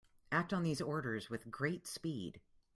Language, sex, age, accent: English, female, 40-49, United States English